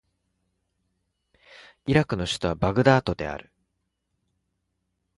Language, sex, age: Japanese, male, 40-49